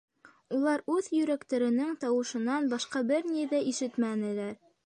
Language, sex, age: Bashkir, female, under 19